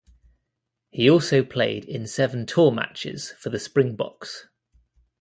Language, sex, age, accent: English, male, 30-39, England English